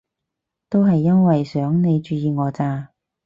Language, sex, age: Cantonese, female, 30-39